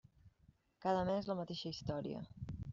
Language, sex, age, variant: Catalan, female, 30-39, Central